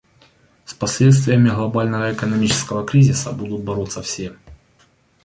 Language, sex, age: Russian, male, 30-39